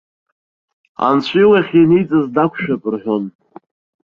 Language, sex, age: Abkhazian, male, 19-29